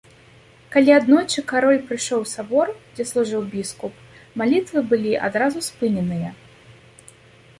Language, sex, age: Belarusian, female, 30-39